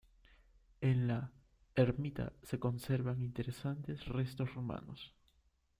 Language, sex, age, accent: Spanish, male, 19-29, Andino-Pacífico: Colombia, Perú, Ecuador, oeste de Bolivia y Venezuela andina